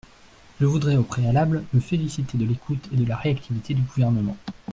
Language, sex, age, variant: French, male, 30-39, Français de métropole